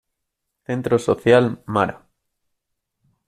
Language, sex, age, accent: Spanish, male, 19-29, España: Centro-Sur peninsular (Madrid, Toledo, Castilla-La Mancha)